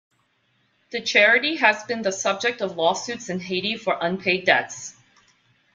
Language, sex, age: English, female, 40-49